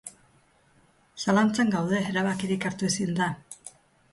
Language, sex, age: Basque, female, 50-59